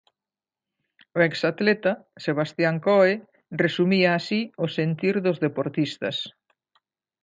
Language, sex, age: Galician, female, 60-69